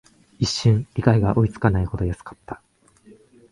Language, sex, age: Japanese, male, 19-29